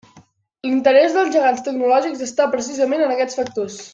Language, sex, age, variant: Catalan, male, under 19, Central